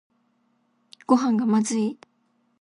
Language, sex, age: Japanese, female, under 19